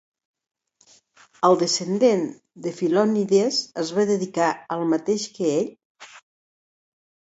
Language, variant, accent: Catalan, Central, nord-occidental